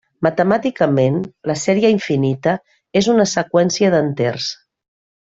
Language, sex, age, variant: Catalan, female, 40-49, Central